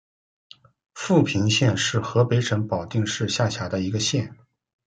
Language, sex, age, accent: Chinese, male, 30-39, 出生地：江苏省